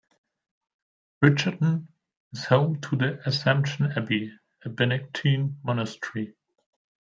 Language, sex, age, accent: English, male, 19-29, England English